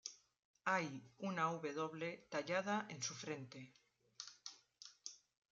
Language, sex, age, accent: Spanish, female, 50-59, España: Norte peninsular (Asturias, Castilla y León, Cantabria, País Vasco, Navarra, Aragón, La Rioja, Guadalajara, Cuenca)